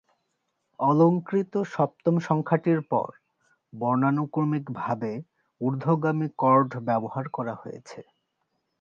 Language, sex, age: Bengali, male, 19-29